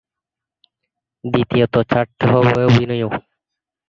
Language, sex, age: Bengali, male, 19-29